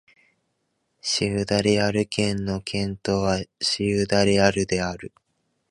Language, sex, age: Japanese, male, under 19